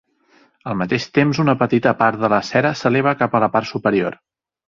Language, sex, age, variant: Catalan, male, 30-39, Central